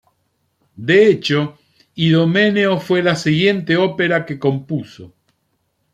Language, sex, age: Spanish, male, 50-59